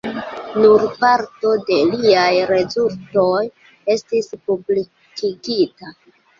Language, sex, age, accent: Esperanto, female, 19-29, Internacia